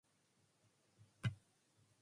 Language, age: English, 19-29